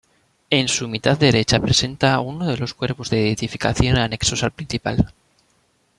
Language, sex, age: Spanish, male, 19-29